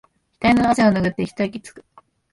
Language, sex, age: Japanese, female, 19-29